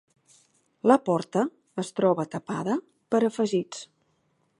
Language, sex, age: Catalan, female, 40-49